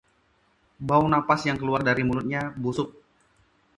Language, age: Indonesian, 19-29